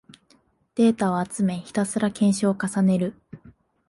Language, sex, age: Japanese, female, 19-29